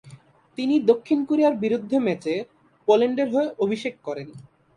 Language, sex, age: Bengali, male, 19-29